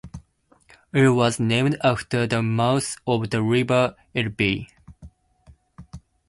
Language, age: English, 19-29